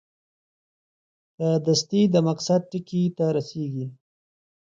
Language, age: Pashto, 19-29